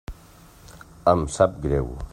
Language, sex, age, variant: Catalan, male, 40-49, Central